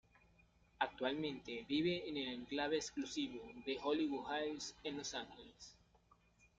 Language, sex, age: Spanish, male, 19-29